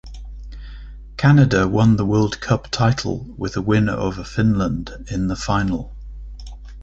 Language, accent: English, England English